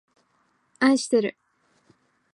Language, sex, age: Japanese, female, under 19